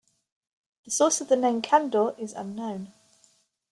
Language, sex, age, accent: English, female, 50-59, England English